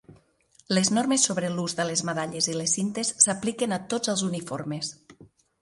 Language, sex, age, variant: Catalan, female, 30-39, Central